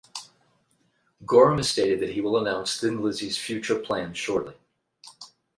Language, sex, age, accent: English, male, 50-59, United States English